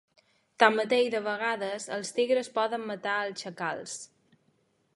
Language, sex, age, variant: Catalan, female, 19-29, Balear